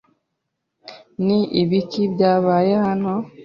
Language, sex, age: Kinyarwanda, female, 30-39